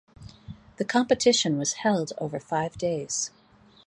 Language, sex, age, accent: English, female, 40-49, United States English